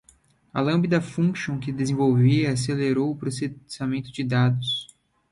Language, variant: Portuguese, Portuguese (Brasil)